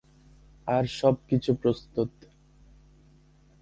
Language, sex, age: Bengali, male, 19-29